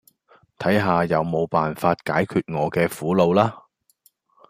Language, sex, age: Cantonese, male, 40-49